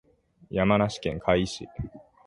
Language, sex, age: Japanese, male, 19-29